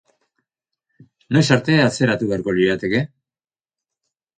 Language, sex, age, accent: Basque, male, 50-59, Mendebalekoa (Araba, Bizkaia, Gipuzkoako mendebaleko herri batzuk)